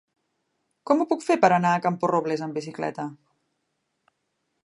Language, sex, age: Catalan, female, 40-49